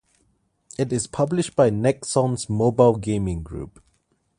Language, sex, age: English, male, 19-29